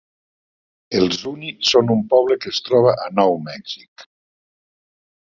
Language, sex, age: Catalan, male, 60-69